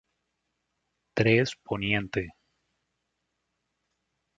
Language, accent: Spanish, América central